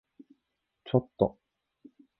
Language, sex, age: Japanese, male, 19-29